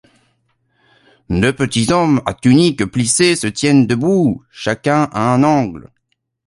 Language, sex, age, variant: French, male, 19-29, Français de métropole